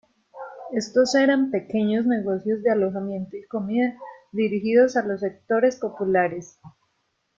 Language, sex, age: Spanish, female, 30-39